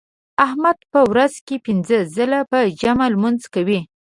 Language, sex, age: Pashto, female, 19-29